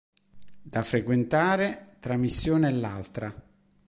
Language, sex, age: Italian, male, 60-69